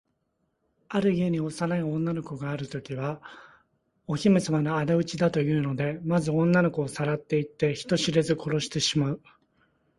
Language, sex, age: Japanese, male, 30-39